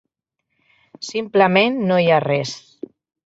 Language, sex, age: Catalan, female, 50-59